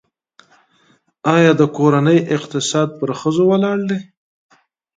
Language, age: Pashto, 30-39